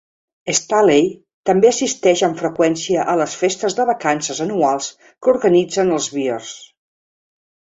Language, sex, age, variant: Catalan, female, 50-59, Central